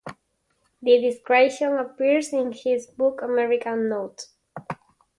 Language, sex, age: English, male, 19-29